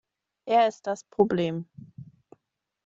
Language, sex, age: German, female, 19-29